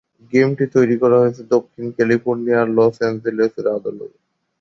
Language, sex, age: Bengali, male, 19-29